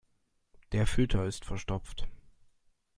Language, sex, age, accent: German, male, under 19, Deutschland Deutsch